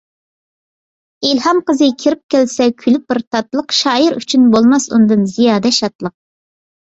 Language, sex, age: Uyghur, female, 30-39